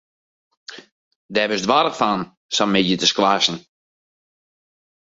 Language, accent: Western Frisian, Wâldfrysk